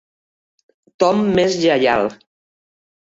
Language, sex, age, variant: Catalan, female, 50-59, Septentrional